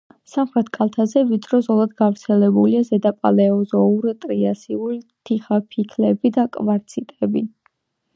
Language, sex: Georgian, female